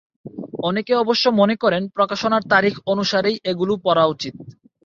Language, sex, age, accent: Bengali, male, 19-29, Bangladeshi; শুদ্ধ বাংলা